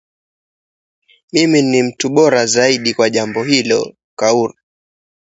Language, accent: English, United States English